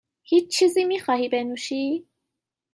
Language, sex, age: Persian, female, 30-39